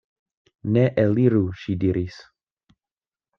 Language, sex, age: Esperanto, male, 19-29